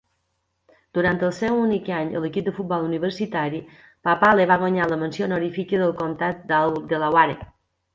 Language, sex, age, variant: Catalan, female, 50-59, Balear